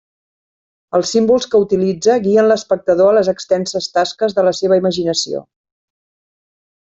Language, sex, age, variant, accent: Catalan, female, 50-59, Central, central